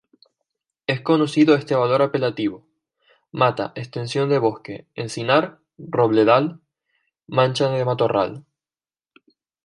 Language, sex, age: Spanish, female, 19-29